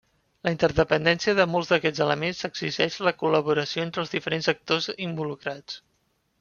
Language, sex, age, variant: Catalan, male, 19-29, Central